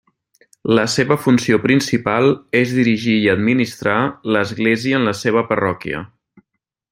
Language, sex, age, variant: Catalan, male, 19-29, Central